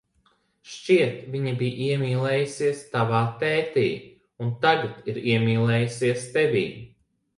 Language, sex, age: Latvian, male, 30-39